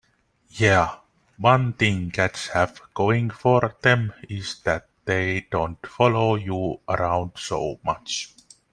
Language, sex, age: English, male, 30-39